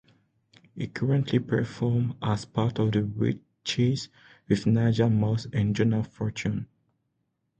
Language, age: English, 19-29